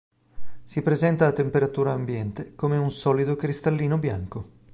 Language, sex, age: Italian, male, 40-49